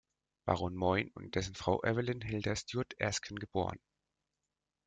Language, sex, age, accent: German, male, 19-29, Deutschland Deutsch